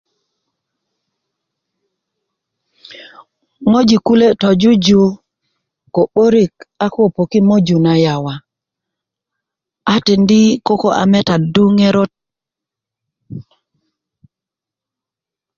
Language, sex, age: Kuku, female, 40-49